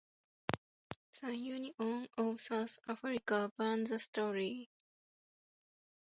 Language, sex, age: English, female, 19-29